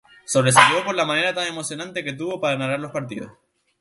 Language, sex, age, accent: Spanish, male, 19-29, España: Islas Canarias